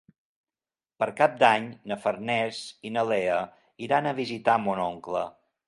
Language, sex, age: Catalan, male, 50-59